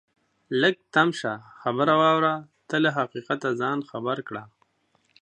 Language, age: Pashto, 19-29